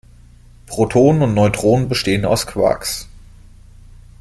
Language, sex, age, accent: German, male, 30-39, Deutschland Deutsch